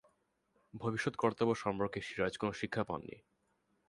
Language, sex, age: Bengali, male, under 19